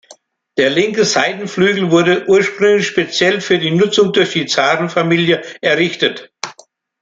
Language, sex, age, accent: German, male, 70-79, Deutschland Deutsch